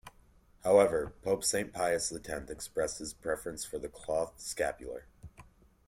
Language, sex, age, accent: English, male, 19-29, United States English